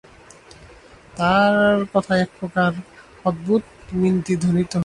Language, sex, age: Bengali, male, 19-29